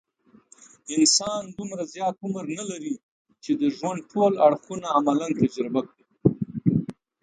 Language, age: Pashto, 50-59